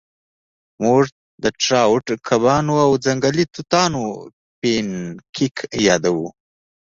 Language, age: Pashto, 19-29